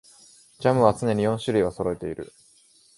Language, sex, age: Japanese, male, 19-29